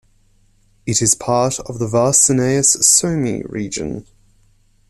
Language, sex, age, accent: English, male, 19-29, Australian English